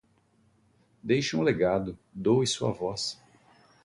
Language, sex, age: Portuguese, male, 50-59